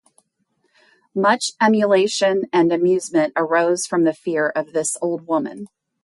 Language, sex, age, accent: English, female, 50-59, United States English